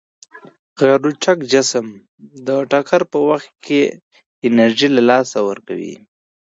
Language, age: Pashto, 19-29